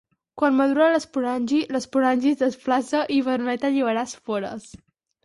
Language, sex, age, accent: Catalan, female, under 19, Girona